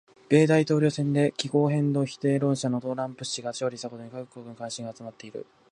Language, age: Japanese, 19-29